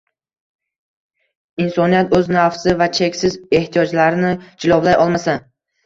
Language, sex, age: Uzbek, male, under 19